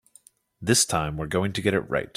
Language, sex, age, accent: English, male, 19-29, United States English